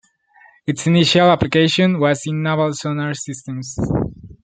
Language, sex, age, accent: English, male, under 19, United States English